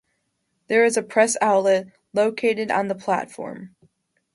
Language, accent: English, United States English